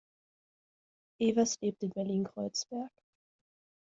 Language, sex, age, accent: German, female, 19-29, Deutschland Deutsch